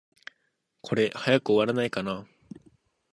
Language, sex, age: Japanese, male, 19-29